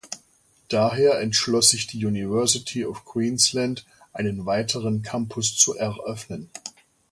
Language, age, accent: German, 50-59, Deutschland Deutsch